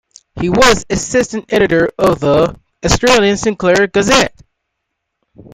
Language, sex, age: English, male, 19-29